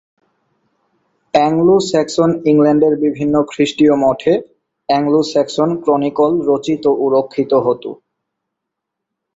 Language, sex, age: Bengali, male, 19-29